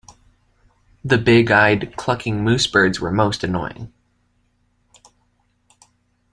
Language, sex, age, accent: English, male, under 19, United States English